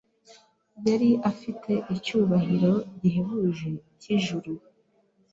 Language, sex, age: Kinyarwanda, female, 19-29